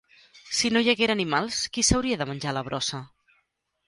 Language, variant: Catalan, Central